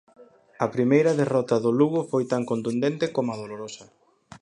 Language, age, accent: Galician, 30-39, Atlántico (seseo e gheada)